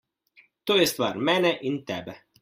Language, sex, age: Slovenian, male, 19-29